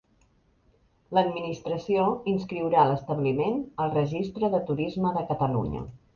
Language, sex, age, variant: Catalan, female, 50-59, Central